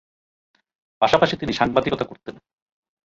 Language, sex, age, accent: Bengali, male, 40-49, প্রমিত